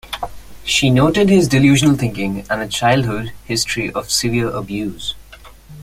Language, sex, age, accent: English, male, under 19, India and South Asia (India, Pakistan, Sri Lanka)